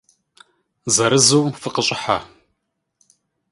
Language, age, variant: Kabardian, 30-39, Адыгэбзэ (Къэбэрдей, Кирил, Урысей)